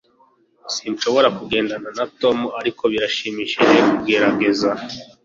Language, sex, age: Kinyarwanda, male, 19-29